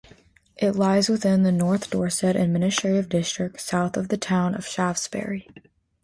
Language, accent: English, United States English